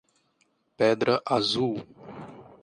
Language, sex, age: Portuguese, male, 30-39